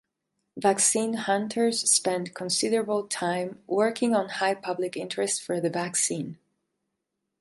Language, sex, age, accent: English, female, 40-49, United States English